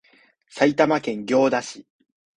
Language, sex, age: Japanese, male, 19-29